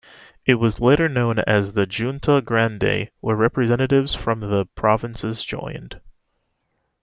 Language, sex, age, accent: English, male, 19-29, United States English